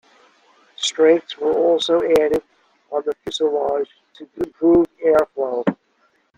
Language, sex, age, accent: English, male, 60-69, United States English